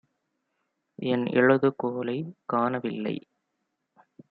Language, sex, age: Tamil, male, 19-29